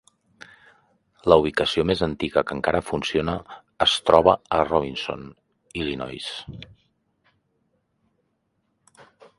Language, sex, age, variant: Catalan, male, 40-49, Central